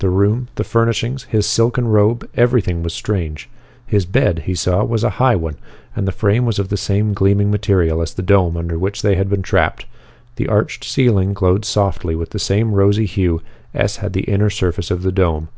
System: none